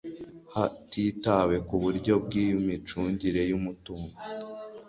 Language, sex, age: Kinyarwanda, male, under 19